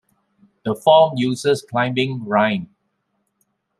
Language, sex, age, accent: English, male, 60-69, Malaysian English